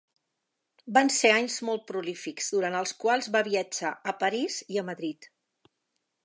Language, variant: Catalan, Septentrional